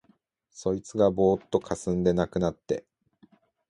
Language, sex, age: Japanese, male, 19-29